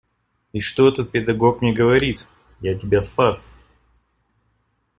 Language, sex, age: Russian, male, 19-29